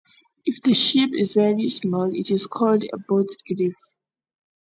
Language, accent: English, United States English